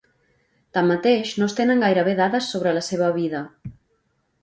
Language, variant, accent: Catalan, Central, central